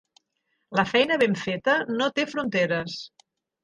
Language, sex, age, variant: Catalan, female, 50-59, Central